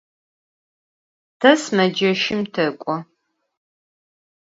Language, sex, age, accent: Adyghe, female, 40-49, Кıэмгуй (Çemguy)